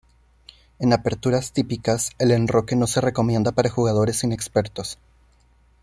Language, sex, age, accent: Spanish, male, 19-29, México